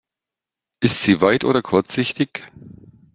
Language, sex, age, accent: German, male, 50-59, Deutschland Deutsch